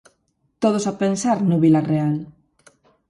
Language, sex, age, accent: Galician, female, 40-49, Normativo (estándar)